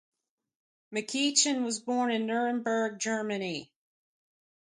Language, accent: English, United States English